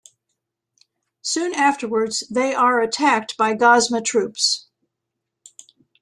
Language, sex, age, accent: English, female, 70-79, United States English